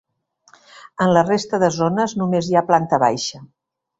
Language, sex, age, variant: Catalan, female, 50-59, Central